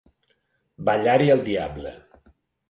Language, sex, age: Catalan, male, 50-59